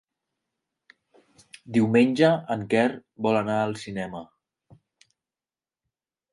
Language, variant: Catalan, Central